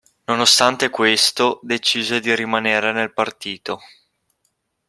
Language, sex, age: Italian, male, 19-29